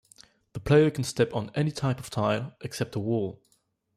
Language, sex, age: English, male, 19-29